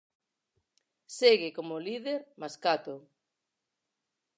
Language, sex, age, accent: Galician, female, 40-49, Normativo (estándar)